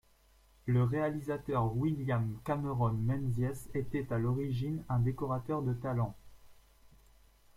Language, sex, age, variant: French, male, 19-29, Français de métropole